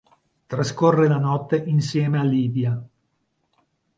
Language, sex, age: Italian, male, 50-59